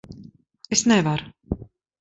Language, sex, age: Latvian, female, 40-49